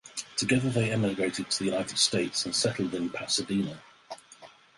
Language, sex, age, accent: English, male, 50-59, England English